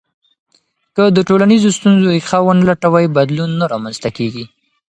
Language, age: Pashto, 19-29